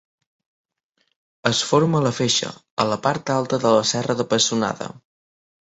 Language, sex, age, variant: Catalan, male, under 19, Septentrional